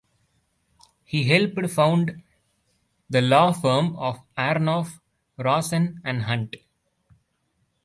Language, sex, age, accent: English, male, 19-29, India and South Asia (India, Pakistan, Sri Lanka)